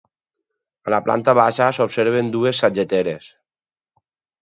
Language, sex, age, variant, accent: Catalan, male, 30-39, Valencià meridional, valencià